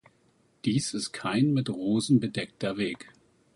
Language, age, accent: German, 50-59, Deutschland Deutsch